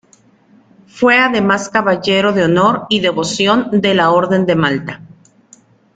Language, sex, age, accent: Spanish, female, 30-39, México